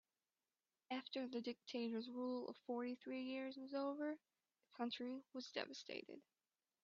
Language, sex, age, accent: English, female, 19-29, United States English